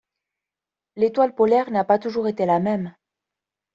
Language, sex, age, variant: French, female, 19-29, Français de métropole